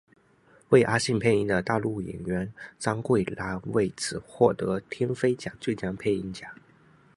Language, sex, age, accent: Chinese, male, 19-29, 出生地：福建省